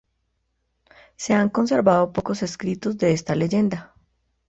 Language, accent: Spanish, Caribe: Cuba, Venezuela, Puerto Rico, República Dominicana, Panamá, Colombia caribeña, México caribeño, Costa del golfo de México